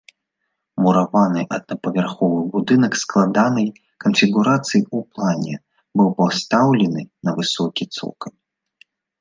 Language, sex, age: Belarusian, male, 19-29